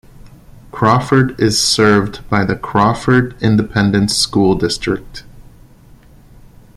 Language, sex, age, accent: English, male, 30-39, United States English